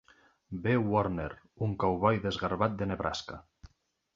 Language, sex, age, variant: Catalan, male, 19-29, Nord-Occidental